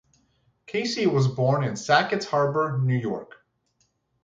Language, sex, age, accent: English, male, 19-29, United States English